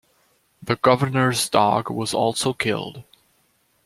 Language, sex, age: English, male, under 19